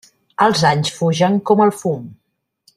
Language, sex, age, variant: Catalan, female, 30-39, Central